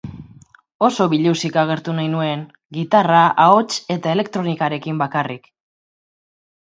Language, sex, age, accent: Basque, female, 30-39, Mendebalekoa (Araba, Bizkaia, Gipuzkoako mendebaleko herri batzuk)